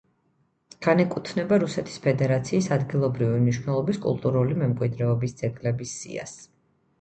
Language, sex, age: Georgian, female, 30-39